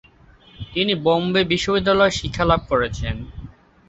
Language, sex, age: Bengali, male, under 19